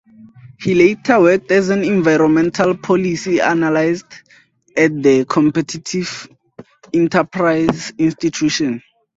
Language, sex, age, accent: English, male, under 19, Southern African (South Africa, Zimbabwe, Namibia)